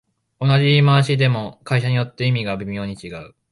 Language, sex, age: Japanese, male, 19-29